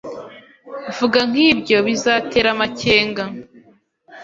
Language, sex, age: Kinyarwanda, female, 19-29